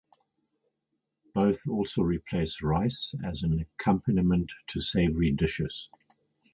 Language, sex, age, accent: English, male, 60-69, England English